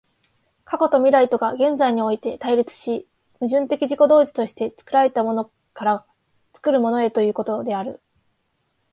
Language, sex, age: Japanese, female, 19-29